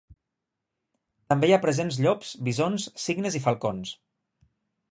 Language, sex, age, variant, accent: Catalan, male, 30-39, Nord-Occidental, nord-occidental